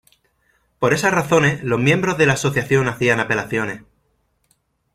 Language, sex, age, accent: Spanish, male, 30-39, España: Sur peninsular (Andalucia, Extremadura, Murcia)